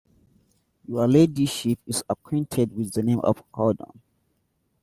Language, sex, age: English, male, 19-29